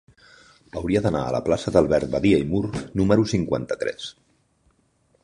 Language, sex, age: Catalan, male, 50-59